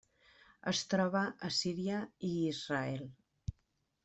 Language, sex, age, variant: Catalan, female, 50-59, Central